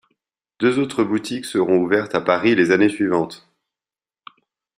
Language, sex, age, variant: French, male, 30-39, Français de métropole